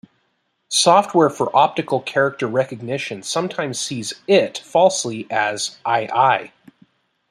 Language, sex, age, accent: English, male, 30-39, United States English